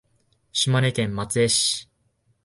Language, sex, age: Japanese, male, 19-29